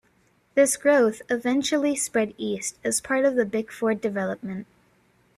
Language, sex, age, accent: English, female, 19-29, United States English